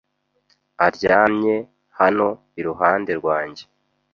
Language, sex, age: Kinyarwanda, male, 19-29